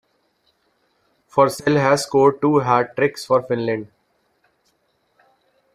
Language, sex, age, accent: English, male, 19-29, India and South Asia (India, Pakistan, Sri Lanka)